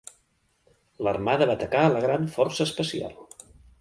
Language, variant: Catalan, Central